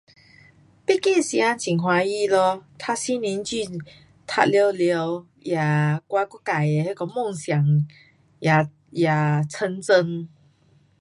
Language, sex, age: Pu-Xian Chinese, female, 40-49